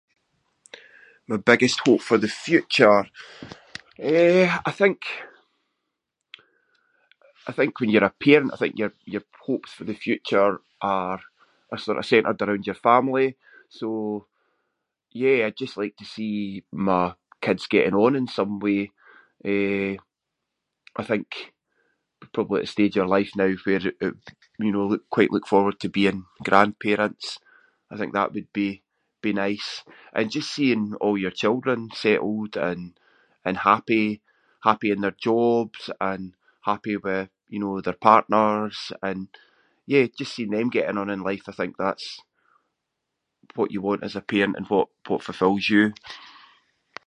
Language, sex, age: Scots, male, 40-49